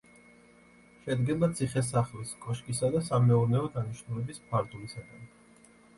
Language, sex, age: Georgian, male, 30-39